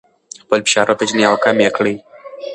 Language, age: Pashto, under 19